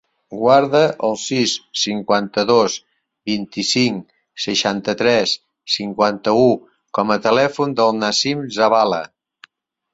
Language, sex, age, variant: Catalan, male, 60-69, Central